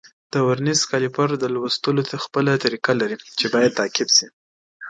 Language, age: Pashto, 19-29